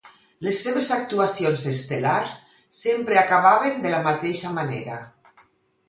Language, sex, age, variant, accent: Catalan, female, 60-69, Nord-Occidental, nord-occidental